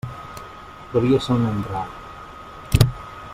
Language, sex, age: Catalan, male, 19-29